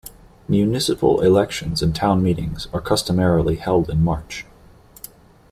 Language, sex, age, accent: English, male, 30-39, United States English